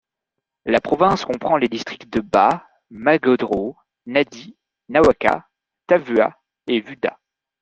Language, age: French, 19-29